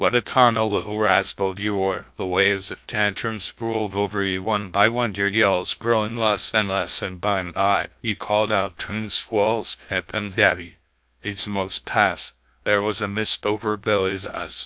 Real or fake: fake